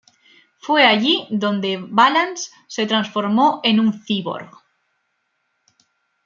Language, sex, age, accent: Spanish, female, 19-29, España: Norte peninsular (Asturias, Castilla y León, Cantabria, País Vasco, Navarra, Aragón, La Rioja, Guadalajara, Cuenca)